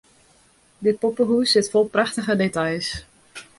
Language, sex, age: Western Frisian, female, 19-29